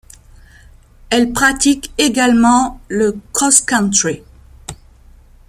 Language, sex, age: French, female, 50-59